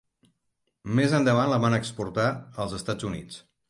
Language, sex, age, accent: Catalan, male, 50-59, occidental